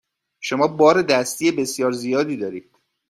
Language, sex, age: Persian, male, 30-39